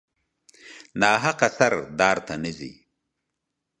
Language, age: Pashto, 50-59